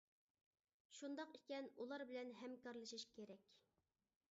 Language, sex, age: Uyghur, male, 19-29